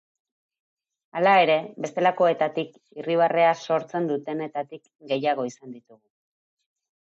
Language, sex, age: Basque, female, 40-49